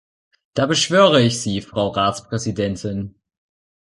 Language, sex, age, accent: German, male, under 19, Deutschland Deutsch